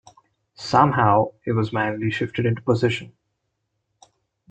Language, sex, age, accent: English, male, 19-29, India and South Asia (India, Pakistan, Sri Lanka)